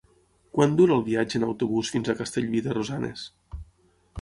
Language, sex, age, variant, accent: Catalan, male, 40-49, Tortosí, nord-occidental; Tortosí